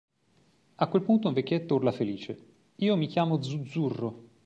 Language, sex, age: Italian, male, 40-49